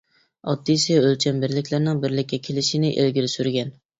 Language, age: Uyghur, 19-29